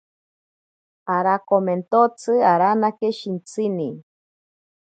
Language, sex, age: Ashéninka Perené, female, 30-39